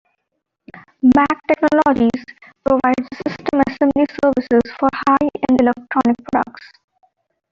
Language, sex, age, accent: English, female, 19-29, India and South Asia (India, Pakistan, Sri Lanka)